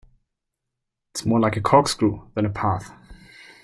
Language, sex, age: English, male, 19-29